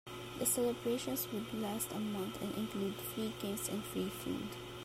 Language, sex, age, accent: English, female, 19-29, Filipino